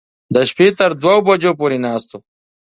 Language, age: Pashto, 30-39